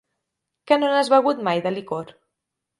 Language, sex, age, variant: Catalan, female, 19-29, Central